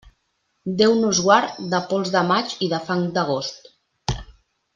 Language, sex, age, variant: Catalan, female, 30-39, Central